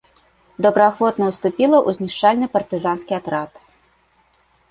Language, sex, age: Belarusian, female, 30-39